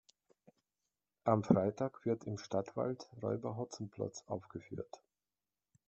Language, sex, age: German, male, 40-49